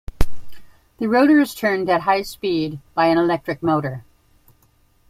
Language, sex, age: English, female, 60-69